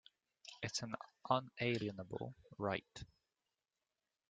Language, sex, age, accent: English, male, 19-29, England English